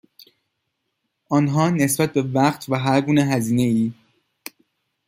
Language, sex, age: Persian, male, 19-29